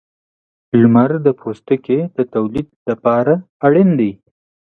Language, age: Pashto, 19-29